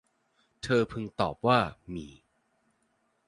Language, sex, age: Thai, male, 19-29